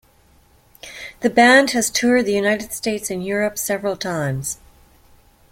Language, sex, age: English, female, 50-59